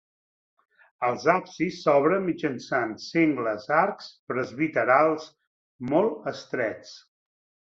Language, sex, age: Catalan, male, 40-49